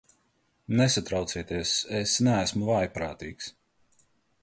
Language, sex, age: Latvian, male, 30-39